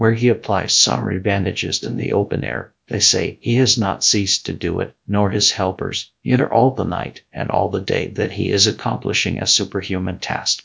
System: TTS, GradTTS